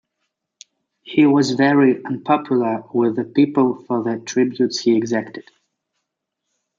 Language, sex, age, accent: English, male, 19-29, United States English